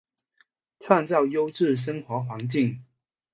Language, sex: Chinese, male